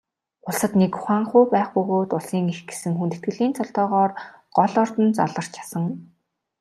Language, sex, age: Mongolian, female, 19-29